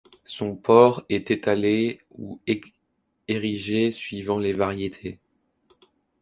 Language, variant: French, Français de métropole